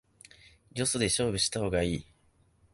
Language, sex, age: Japanese, male, 19-29